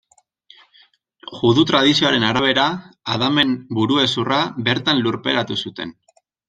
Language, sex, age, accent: Basque, male, 19-29, Mendebalekoa (Araba, Bizkaia, Gipuzkoako mendebaleko herri batzuk)